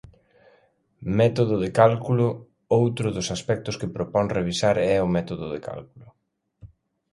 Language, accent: Galician, Normativo (estándar)